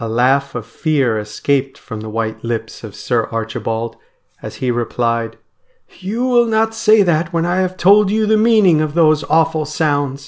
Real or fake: real